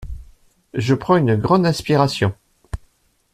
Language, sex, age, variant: French, male, 50-59, Français de métropole